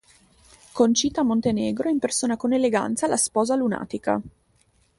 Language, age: Italian, 19-29